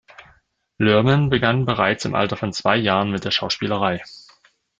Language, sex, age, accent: German, male, 30-39, Deutschland Deutsch